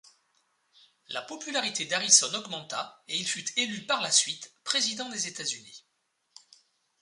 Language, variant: French, Français de métropole